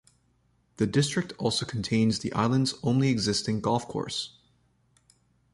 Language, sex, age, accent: English, male, 30-39, Canadian English